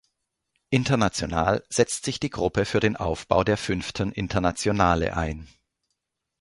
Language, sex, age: German, male, 40-49